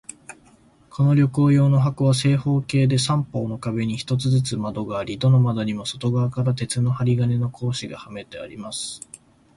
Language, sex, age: Japanese, male, 19-29